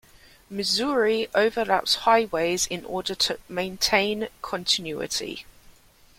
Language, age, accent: English, 19-29, England English